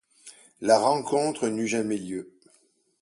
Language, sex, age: French, male, 60-69